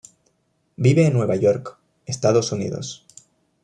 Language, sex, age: Spanish, male, 19-29